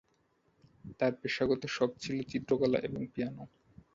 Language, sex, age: Bengali, male, 19-29